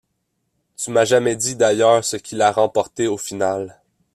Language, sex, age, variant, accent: French, male, 19-29, Français d'Amérique du Nord, Français du Canada